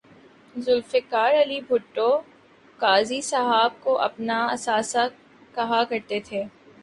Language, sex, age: Urdu, female, 19-29